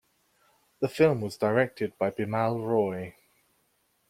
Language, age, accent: English, 19-29, England English